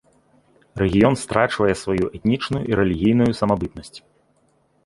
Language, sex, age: Belarusian, male, 30-39